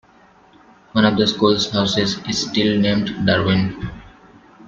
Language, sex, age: English, male, 19-29